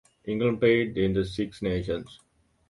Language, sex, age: English, male, 19-29